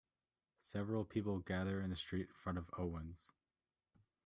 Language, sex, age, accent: English, male, 19-29, United States English